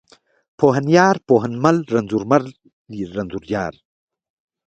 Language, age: Pashto, 50-59